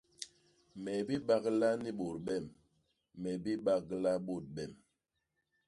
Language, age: Basaa, 40-49